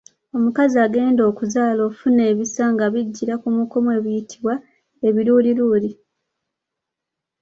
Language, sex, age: Ganda, female, 19-29